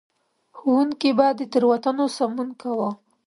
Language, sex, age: Pashto, female, 19-29